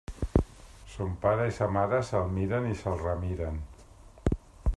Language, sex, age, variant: Catalan, male, 50-59, Central